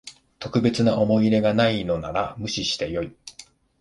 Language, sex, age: Japanese, male, 50-59